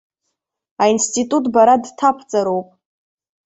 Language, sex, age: Abkhazian, female, 19-29